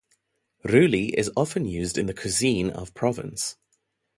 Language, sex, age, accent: English, male, 19-29, Southern African (South Africa, Zimbabwe, Namibia)